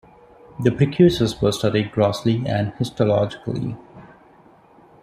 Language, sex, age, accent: English, male, 30-39, India and South Asia (India, Pakistan, Sri Lanka)